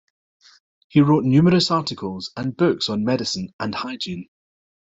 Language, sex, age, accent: English, male, 40-49, Scottish English